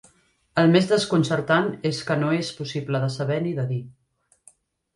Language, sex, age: Catalan, female, 30-39